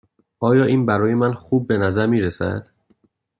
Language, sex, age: Persian, male, 19-29